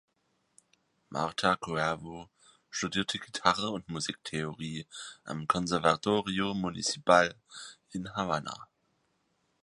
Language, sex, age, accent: German, male, 19-29, Deutschland Deutsch